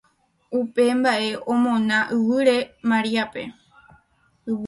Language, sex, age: Guarani, female, 19-29